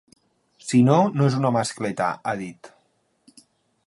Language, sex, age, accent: Catalan, male, 19-29, balear; valencià